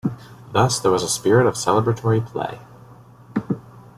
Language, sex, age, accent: English, male, 19-29, United States English